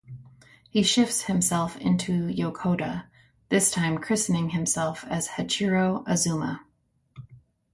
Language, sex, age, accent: English, female, 40-49, United States English